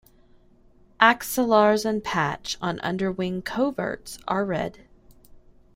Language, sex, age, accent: English, female, 30-39, United States English